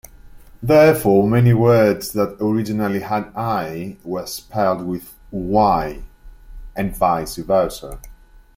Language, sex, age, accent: English, male, 30-39, England English